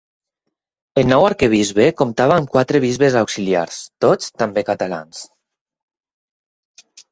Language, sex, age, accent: Catalan, male, 30-39, valencià; valencià meridional